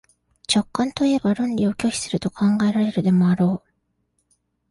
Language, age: Japanese, 19-29